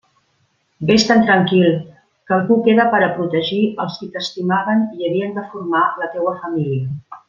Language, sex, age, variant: Catalan, female, 50-59, Central